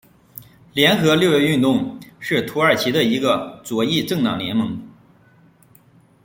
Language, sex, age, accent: Chinese, male, 30-39, 出生地：河南省